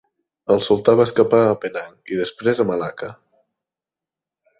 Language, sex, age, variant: Catalan, male, 19-29, Central